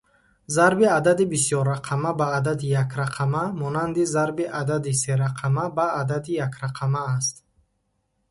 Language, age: Tajik, 19-29